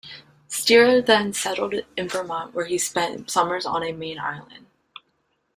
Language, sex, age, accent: English, female, 19-29, United States English